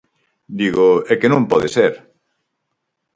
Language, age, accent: Galician, 50-59, Normativo (estándar)